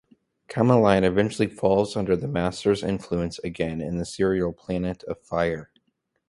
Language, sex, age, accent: English, male, under 19, United States English